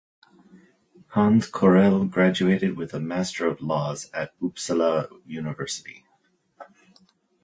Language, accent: English, United States English